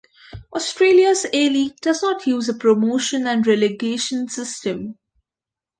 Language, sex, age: English, female, under 19